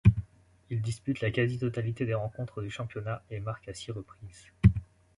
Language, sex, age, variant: French, male, 19-29, Français de métropole